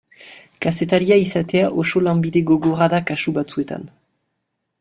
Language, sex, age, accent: Basque, male, 19-29, Nafar-lapurtarra edo Zuberotarra (Lapurdi, Nafarroa Beherea, Zuberoa)